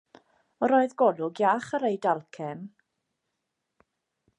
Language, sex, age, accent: Welsh, female, 40-49, Y Deyrnas Unedig Cymraeg